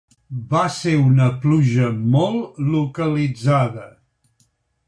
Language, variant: Catalan, Central